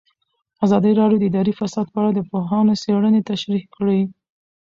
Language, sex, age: Pashto, female, 19-29